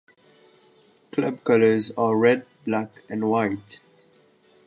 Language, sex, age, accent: English, male, 19-29, United States English